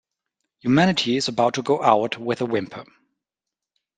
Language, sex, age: English, male, 30-39